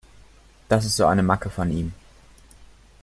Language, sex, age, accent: German, male, 19-29, Deutschland Deutsch